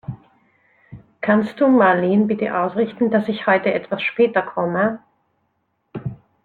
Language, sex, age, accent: German, female, 50-59, Österreichisches Deutsch